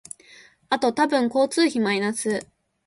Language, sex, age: Japanese, female, 19-29